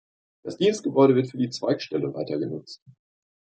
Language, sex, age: German, male, 19-29